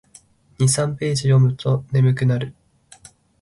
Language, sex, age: Japanese, male, under 19